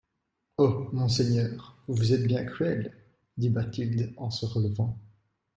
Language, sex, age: French, male, 19-29